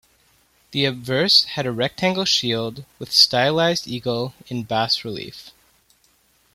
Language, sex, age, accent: English, male, 19-29, United States English